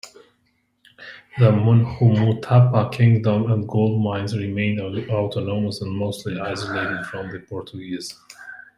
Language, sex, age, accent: English, male, 30-39, United States English